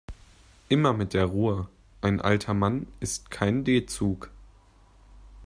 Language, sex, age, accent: German, male, 19-29, Deutschland Deutsch